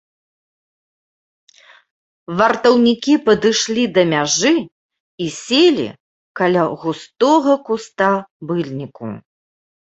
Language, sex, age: Belarusian, female, 40-49